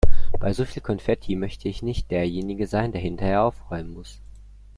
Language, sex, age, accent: German, male, 19-29, Deutschland Deutsch